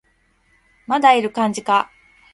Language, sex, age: Japanese, female, 40-49